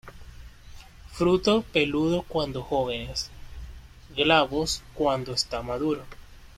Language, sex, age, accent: Spanish, male, 19-29, Caribe: Cuba, Venezuela, Puerto Rico, República Dominicana, Panamá, Colombia caribeña, México caribeño, Costa del golfo de México